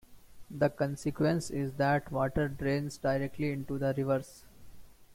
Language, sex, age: English, male, 19-29